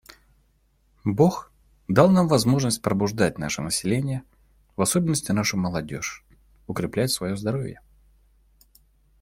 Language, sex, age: Russian, male, 30-39